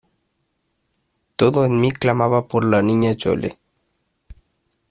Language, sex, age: Spanish, male, 19-29